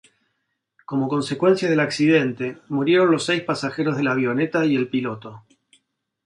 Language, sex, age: Spanish, male, 50-59